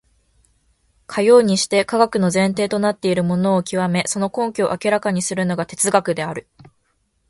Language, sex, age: Japanese, female, 19-29